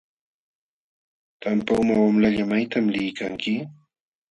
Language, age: Jauja Wanca Quechua, 40-49